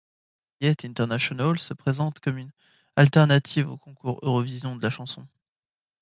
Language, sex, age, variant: French, male, 19-29, Français de métropole